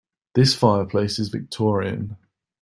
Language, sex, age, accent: English, male, 30-39, England English